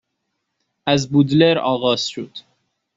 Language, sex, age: Persian, male, 19-29